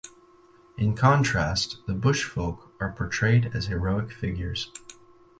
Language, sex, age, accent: English, male, 30-39, United States English